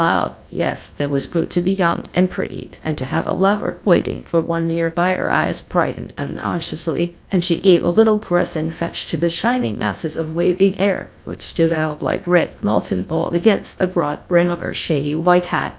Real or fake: fake